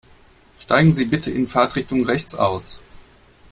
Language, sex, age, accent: German, male, 40-49, Deutschland Deutsch